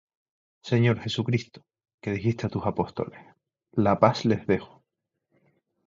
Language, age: Spanish, 19-29